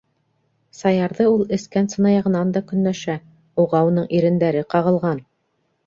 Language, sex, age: Bashkir, female, 30-39